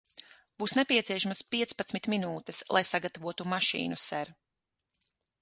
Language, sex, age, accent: Latvian, female, 30-39, Kurzeme